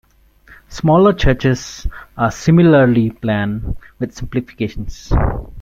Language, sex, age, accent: English, male, 30-39, India and South Asia (India, Pakistan, Sri Lanka)